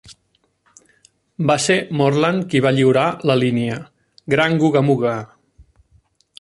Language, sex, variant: Catalan, male, Central